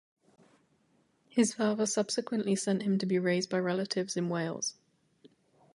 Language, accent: English, England English